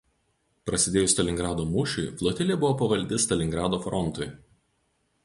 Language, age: Lithuanian, 40-49